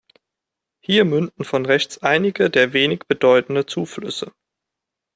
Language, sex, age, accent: German, male, 30-39, Deutschland Deutsch